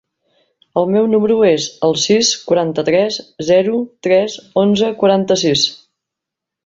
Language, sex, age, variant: Catalan, female, 40-49, Central